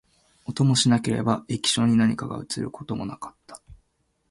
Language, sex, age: Japanese, male, 19-29